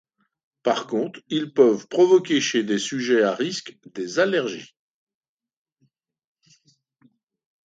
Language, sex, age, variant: French, male, 60-69, Français de métropole